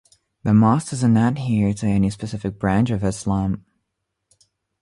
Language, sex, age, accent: English, male, under 19, United States English